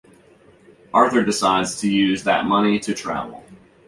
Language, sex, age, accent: English, male, 19-29, United States English